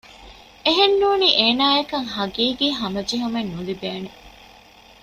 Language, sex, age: Divehi, female, 19-29